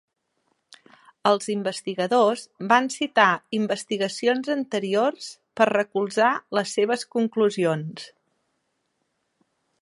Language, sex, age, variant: Catalan, female, 40-49, Central